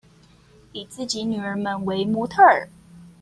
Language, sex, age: Chinese, female, 19-29